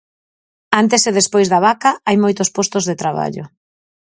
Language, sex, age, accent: Galician, female, 40-49, Normativo (estándar)